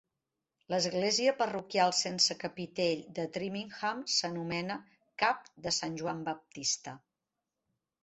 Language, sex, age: Catalan, female, 50-59